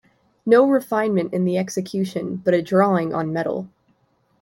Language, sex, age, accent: English, female, under 19, United States English